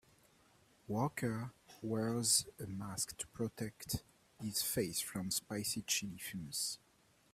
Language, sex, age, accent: English, male, 30-39, Canadian English